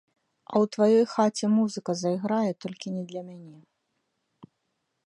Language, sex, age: Belarusian, female, 30-39